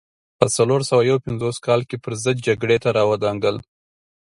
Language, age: Pashto, 19-29